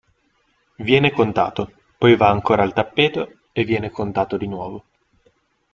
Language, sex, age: Italian, male, 19-29